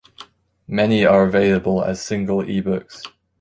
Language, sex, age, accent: English, male, 19-29, England English